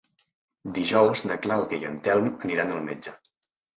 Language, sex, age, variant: Catalan, male, 19-29, Central